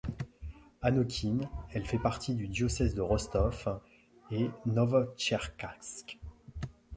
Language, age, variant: French, 40-49, Français de métropole